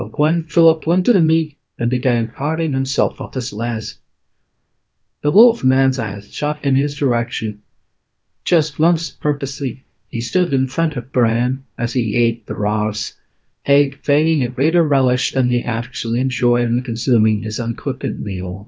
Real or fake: fake